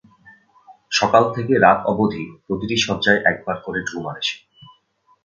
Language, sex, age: Bengali, male, 19-29